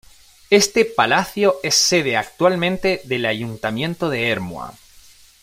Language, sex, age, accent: Spanish, male, 30-39, España: Norte peninsular (Asturias, Castilla y León, Cantabria, País Vasco, Navarra, Aragón, La Rioja, Guadalajara, Cuenca)